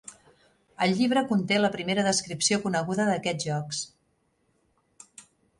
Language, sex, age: Catalan, female, 50-59